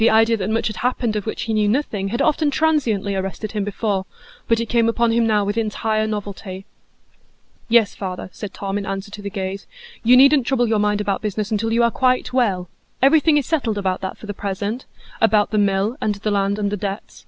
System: none